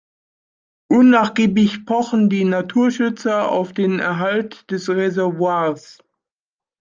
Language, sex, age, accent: German, male, 40-49, Deutschland Deutsch